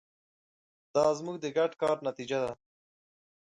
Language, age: Pashto, 19-29